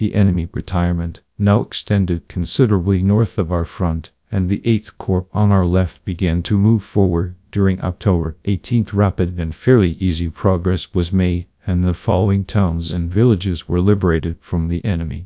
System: TTS, GradTTS